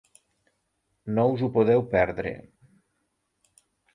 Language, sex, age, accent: Catalan, male, 40-49, Lleidatà